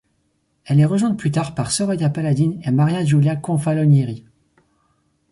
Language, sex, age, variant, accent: French, male, 19-29, Français de métropole, Français de l'est de la France